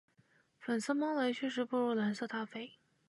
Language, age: Chinese, 19-29